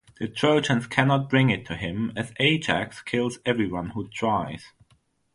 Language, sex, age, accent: English, male, 19-29, England English